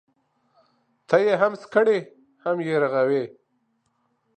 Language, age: Pashto, 40-49